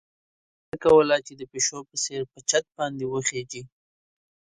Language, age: Pashto, 19-29